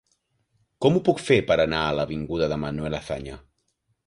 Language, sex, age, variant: Catalan, male, 19-29, Nord-Occidental